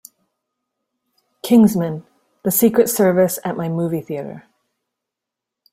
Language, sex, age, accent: English, female, 30-39, Canadian English